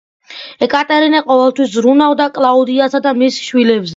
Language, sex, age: Georgian, male, under 19